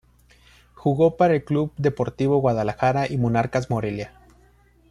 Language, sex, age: Spanish, male, 19-29